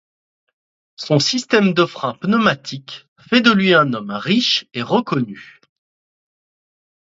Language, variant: French, Français de métropole